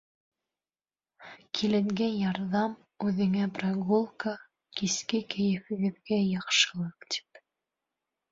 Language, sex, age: Bashkir, female, 19-29